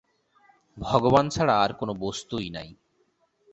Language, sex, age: Bengali, male, 30-39